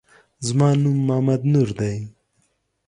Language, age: Pashto, 30-39